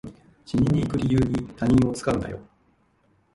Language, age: Japanese, 50-59